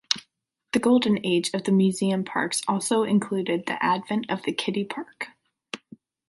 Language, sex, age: English, female, 19-29